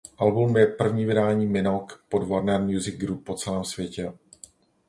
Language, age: Czech, 40-49